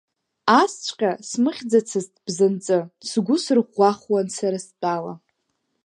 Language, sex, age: Abkhazian, female, under 19